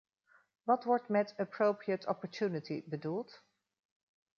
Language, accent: Dutch, Nederlands Nederlands